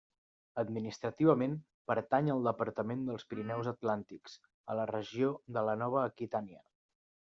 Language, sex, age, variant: Catalan, male, 19-29, Central